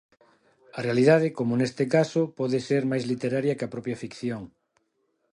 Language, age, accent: Galician, 40-49, Neofalante